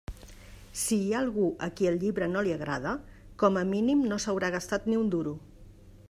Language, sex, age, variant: Catalan, female, 50-59, Central